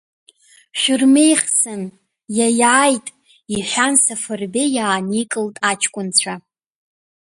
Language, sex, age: Abkhazian, female, 19-29